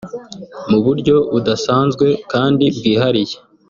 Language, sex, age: Kinyarwanda, male, 19-29